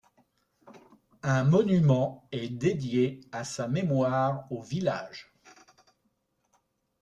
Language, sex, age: French, male, 60-69